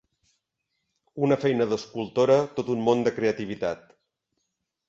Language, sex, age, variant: Catalan, male, 50-59, Central